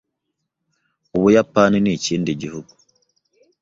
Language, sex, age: Kinyarwanda, male, 19-29